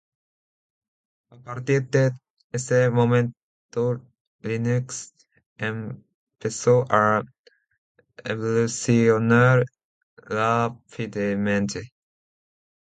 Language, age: Spanish, under 19